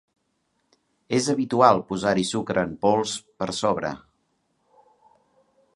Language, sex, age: Catalan, male, 60-69